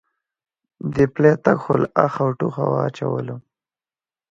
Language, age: Pashto, 19-29